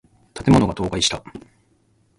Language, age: Japanese, 30-39